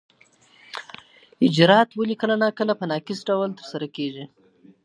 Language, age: Pashto, 19-29